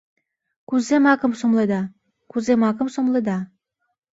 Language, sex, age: Mari, female, under 19